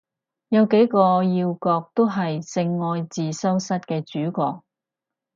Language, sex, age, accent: Cantonese, female, 30-39, 广州音